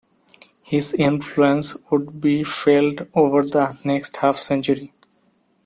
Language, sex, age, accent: English, male, 19-29, India and South Asia (India, Pakistan, Sri Lanka)